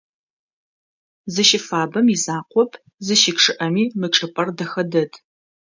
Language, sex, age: Adyghe, female, 30-39